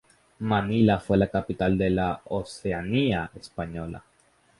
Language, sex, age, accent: Spanish, male, under 19, América central